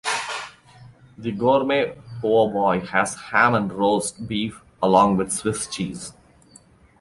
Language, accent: English, India and South Asia (India, Pakistan, Sri Lanka)